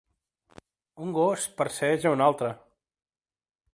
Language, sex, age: Catalan, male, 30-39